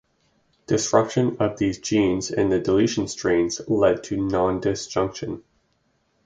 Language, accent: English, Canadian English